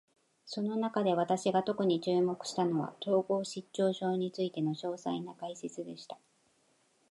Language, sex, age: Japanese, female, 40-49